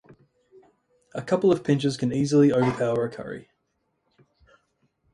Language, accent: English, Australian English